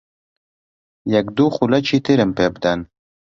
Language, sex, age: Central Kurdish, male, 19-29